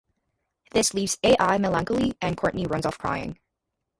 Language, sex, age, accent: English, female, 19-29, United States English